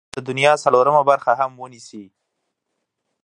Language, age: Pashto, 19-29